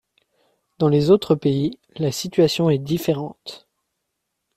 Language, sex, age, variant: French, male, under 19, Français de métropole